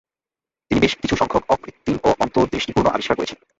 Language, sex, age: Bengali, male, 19-29